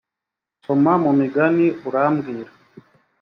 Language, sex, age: Kinyarwanda, male, 19-29